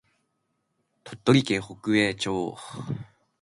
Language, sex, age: Japanese, male, 19-29